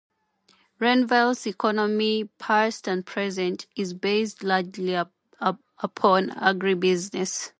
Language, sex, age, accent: English, female, 30-39, Kenyan